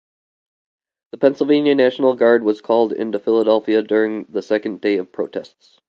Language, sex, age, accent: English, male, 19-29, United States English